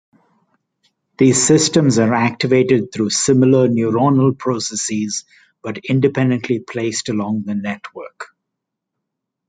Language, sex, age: English, male, 50-59